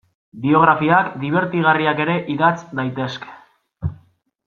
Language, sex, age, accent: Basque, male, 19-29, Mendebalekoa (Araba, Bizkaia, Gipuzkoako mendebaleko herri batzuk)